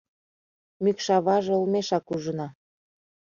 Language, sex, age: Mari, female, 30-39